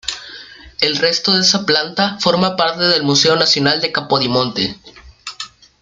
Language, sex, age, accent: Spanish, male, under 19, México